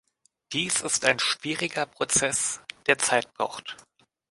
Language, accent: German, Deutschland Deutsch